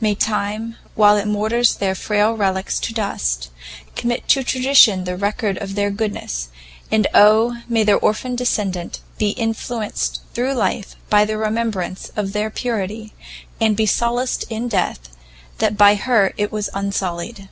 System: none